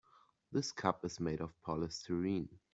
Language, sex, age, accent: English, male, 19-29, United States English